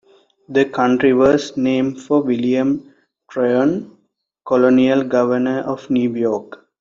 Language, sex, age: English, male, 19-29